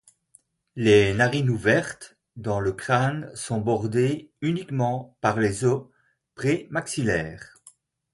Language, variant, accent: French, Français d'Europe, Français de Belgique